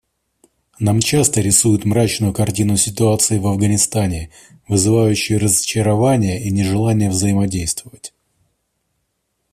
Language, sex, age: Russian, male, 30-39